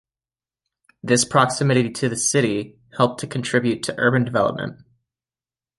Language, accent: English, United States English